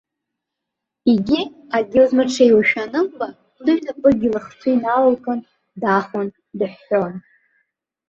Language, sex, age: Abkhazian, female, under 19